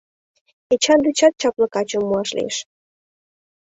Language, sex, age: Mari, female, 19-29